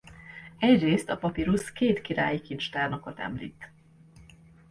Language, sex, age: Hungarian, female, 40-49